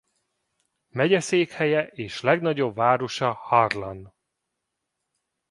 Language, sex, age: Hungarian, male, 40-49